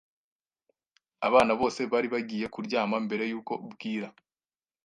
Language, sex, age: Kinyarwanda, male, 19-29